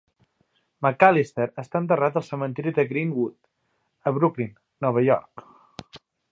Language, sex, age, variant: Catalan, male, 30-39, Central